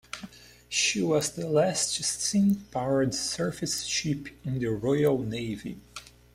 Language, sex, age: English, male, 19-29